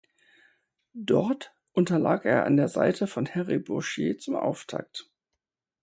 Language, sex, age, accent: German, female, 50-59, Deutschland Deutsch